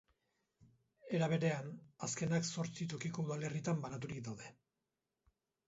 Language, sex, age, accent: Basque, male, 50-59, Erdialdekoa edo Nafarra (Gipuzkoa, Nafarroa)